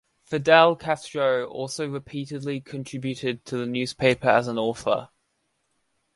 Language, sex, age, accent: English, male, under 19, Australian English